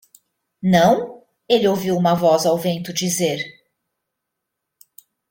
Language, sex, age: Portuguese, female, 50-59